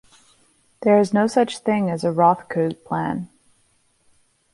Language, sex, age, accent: English, female, 30-39, United States English